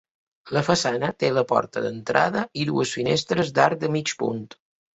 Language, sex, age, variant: Catalan, male, 50-59, Balear